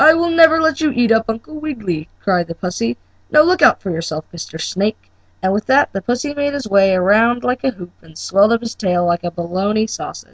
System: none